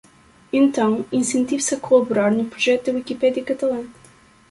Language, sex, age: Portuguese, female, 19-29